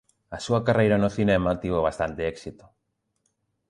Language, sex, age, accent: Galician, male, 30-39, Normativo (estándar)